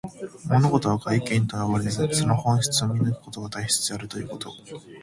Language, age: Japanese, 19-29